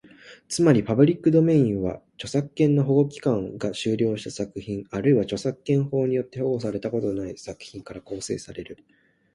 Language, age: Japanese, 19-29